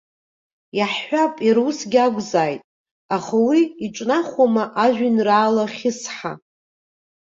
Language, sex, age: Abkhazian, female, 40-49